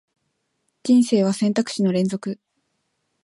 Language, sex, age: Japanese, female, 19-29